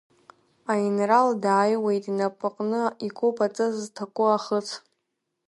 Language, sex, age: Abkhazian, female, under 19